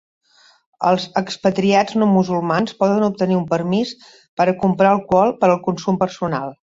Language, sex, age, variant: Catalan, female, 60-69, Central